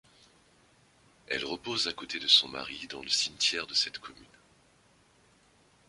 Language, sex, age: French, male, 50-59